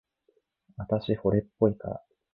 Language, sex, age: Japanese, male, 19-29